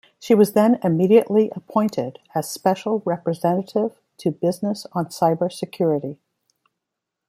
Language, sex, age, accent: English, female, 50-59, United States English